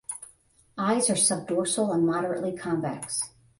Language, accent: English, United States English